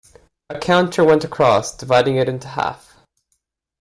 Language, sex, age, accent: English, male, 19-29, Canadian English